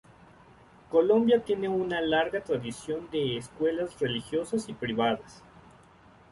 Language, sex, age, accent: Spanish, male, 19-29, México